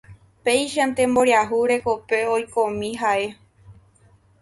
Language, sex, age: Guarani, female, 19-29